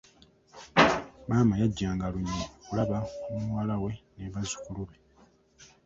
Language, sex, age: Ganda, male, 19-29